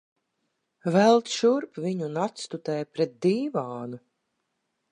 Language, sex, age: Latvian, female, 40-49